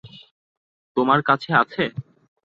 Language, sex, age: Bengali, male, 19-29